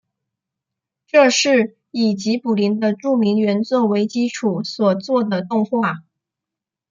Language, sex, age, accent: Chinese, female, 19-29, 出生地：广东省